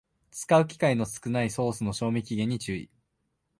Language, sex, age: Japanese, male, 19-29